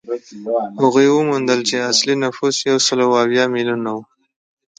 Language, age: Pashto, 19-29